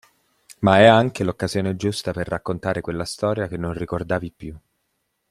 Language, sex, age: Italian, male, 30-39